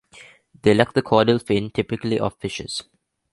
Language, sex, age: English, male, under 19